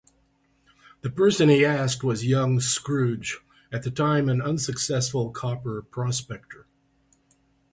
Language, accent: English, United States English